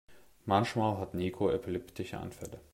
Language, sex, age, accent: German, male, 30-39, Deutschland Deutsch